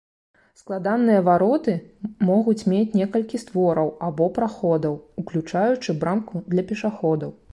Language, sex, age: Belarusian, female, 30-39